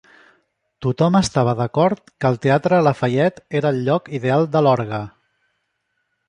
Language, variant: Catalan, Central